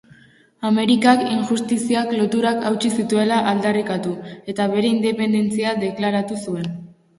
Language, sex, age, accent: Basque, female, under 19, Mendebalekoa (Araba, Bizkaia, Gipuzkoako mendebaleko herri batzuk)